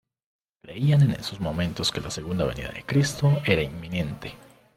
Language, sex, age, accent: Spanish, male, 19-29, Andino-Pacífico: Colombia, Perú, Ecuador, oeste de Bolivia y Venezuela andina